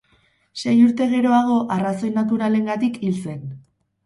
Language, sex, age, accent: Basque, female, 19-29, Erdialdekoa edo Nafarra (Gipuzkoa, Nafarroa)